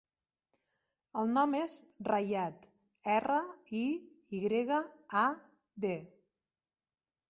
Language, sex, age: Catalan, female, 50-59